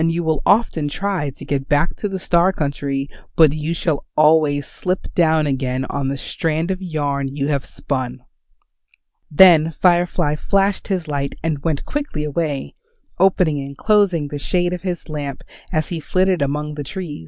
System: none